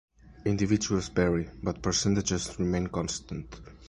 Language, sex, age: English, male, under 19